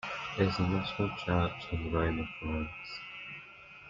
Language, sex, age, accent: English, male, under 19, England English